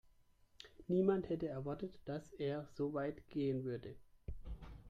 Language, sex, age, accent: German, male, 30-39, Deutschland Deutsch